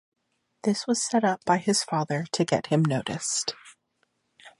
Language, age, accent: English, 19-29, United States English